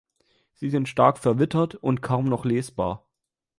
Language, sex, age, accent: German, male, under 19, Deutschland Deutsch